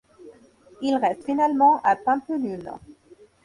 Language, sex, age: French, female, 19-29